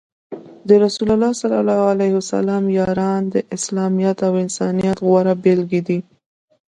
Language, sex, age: Pashto, female, 19-29